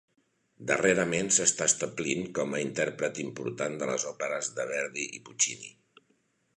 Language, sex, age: Catalan, male, 60-69